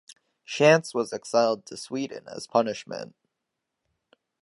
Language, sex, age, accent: English, male, under 19, United States English